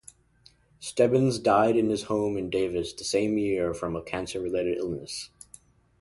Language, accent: English, United States English